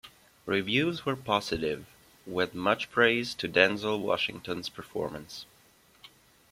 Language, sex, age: English, male, 19-29